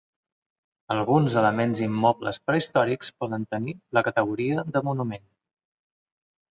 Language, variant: Catalan, Central